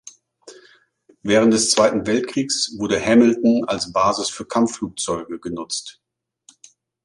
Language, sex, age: German, male, 50-59